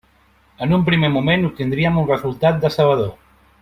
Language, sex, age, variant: Catalan, male, 40-49, Central